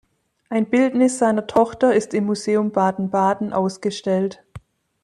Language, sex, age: German, female, 40-49